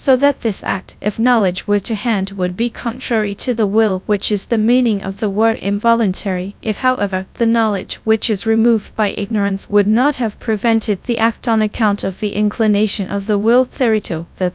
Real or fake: fake